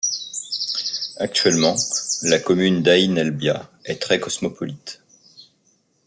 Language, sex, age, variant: French, male, 40-49, Français de métropole